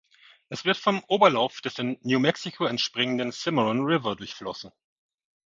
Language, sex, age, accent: German, male, 40-49, Deutschland Deutsch